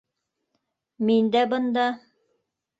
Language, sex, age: Bashkir, female, 50-59